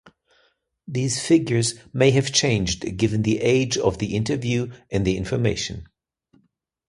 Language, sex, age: English, male, 50-59